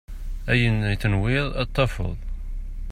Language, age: Kabyle, 30-39